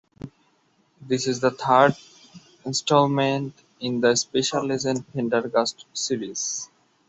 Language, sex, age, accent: English, male, 19-29, India and South Asia (India, Pakistan, Sri Lanka)